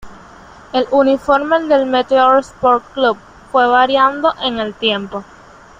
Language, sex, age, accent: Spanish, female, under 19, Caribe: Cuba, Venezuela, Puerto Rico, República Dominicana, Panamá, Colombia caribeña, México caribeño, Costa del golfo de México